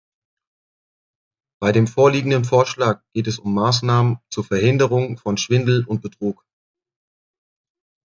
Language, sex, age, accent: German, male, 40-49, Deutschland Deutsch